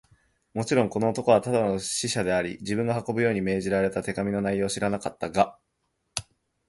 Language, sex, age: Japanese, male, 19-29